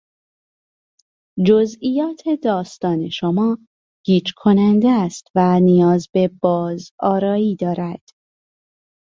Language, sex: Persian, female